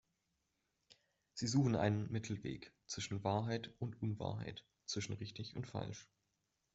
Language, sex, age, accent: German, male, 19-29, Deutschland Deutsch